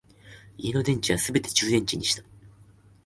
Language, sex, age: Japanese, male, 19-29